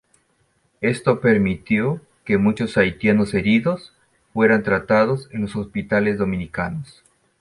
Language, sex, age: Spanish, male, 50-59